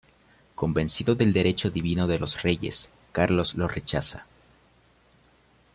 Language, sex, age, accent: Spanish, male, under 19, Andino-Pacífico: Colombia, Perú, Ecuador, oeste de Bolivia y Venezuela andina